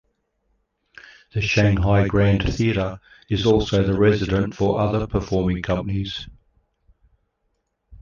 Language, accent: English, Australian English